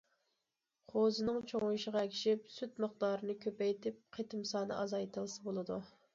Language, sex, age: Uyghur, female, 30-39